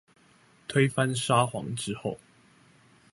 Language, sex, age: Chinese, male, 19-29